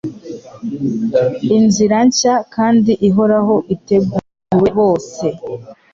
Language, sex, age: Kinyarwanda, female, under 19